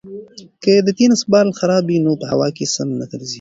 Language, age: Pashto, 19-29